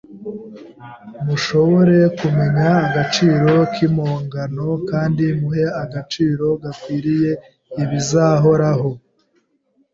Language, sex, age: Kinyarwanda, male, 19-29